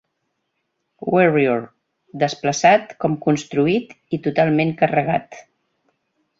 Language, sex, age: Catalan, female, 60-69